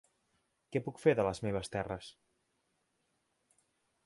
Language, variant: Catalan, Central